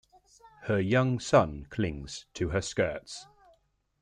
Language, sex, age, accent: English, male, 30-39, England English